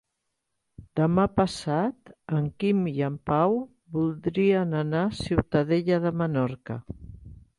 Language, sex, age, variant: Catalan, female, 60-69, Central